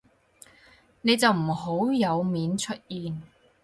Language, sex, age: Cantonese, female, 19-29